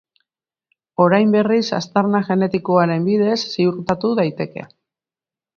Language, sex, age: Basque, female, 50-59